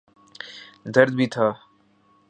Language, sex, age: Urdu, male, 19-29